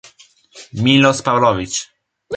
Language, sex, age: Italian, male, 19-29